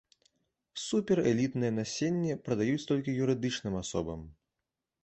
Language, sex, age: Belarusian, male, 19-29